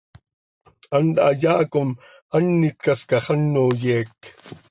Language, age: Seri, 40-49